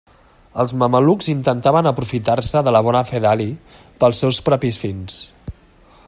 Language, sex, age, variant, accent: Catalan, male, 40-49, Central, central